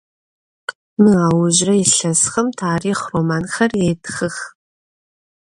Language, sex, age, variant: Adyghe, female, 19-29, Адыгабзэ (Кирил, пстэумэ зэдыряе)